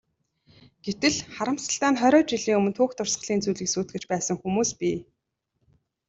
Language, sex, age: Mongolian, female, 19-29